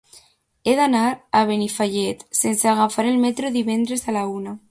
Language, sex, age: Catalan, female, under 19